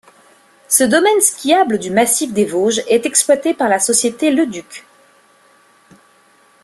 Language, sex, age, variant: French, female, 19-29, Français de métropole